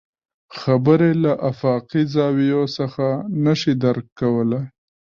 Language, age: Pashto, 19-29